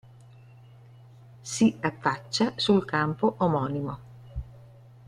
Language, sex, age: Italian, female, 70-79